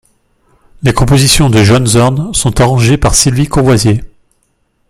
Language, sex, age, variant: French, male, 30-39, Français de métropole